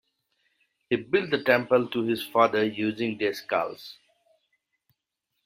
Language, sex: English, male